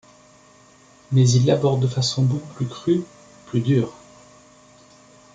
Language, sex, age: French, male, 50-59